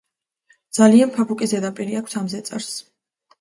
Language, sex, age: Georgian, female, 19-29